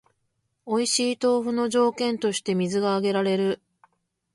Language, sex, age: Japanese, female, 40-49